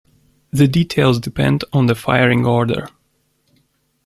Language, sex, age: English, male, 19-29